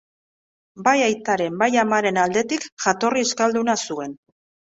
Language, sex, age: Basque, female, 40-49